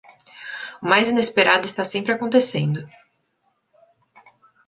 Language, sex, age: Portuguese, female, 19-29